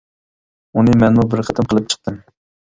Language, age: Uyghur, 19-29